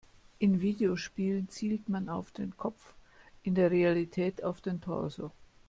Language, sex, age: German, female, 50-59